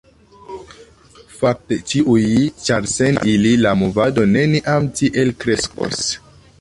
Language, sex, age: Esperanto, male, 19-29